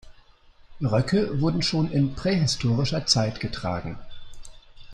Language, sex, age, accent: German, male, 60-69, Deutschland Deutsch